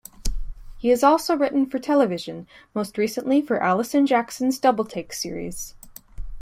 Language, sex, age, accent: English, female, 19-29, United States English